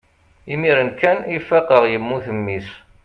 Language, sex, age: Kabyle, male, 40-49